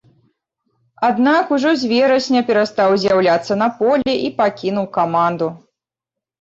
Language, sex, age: Belarusian, female, 30-39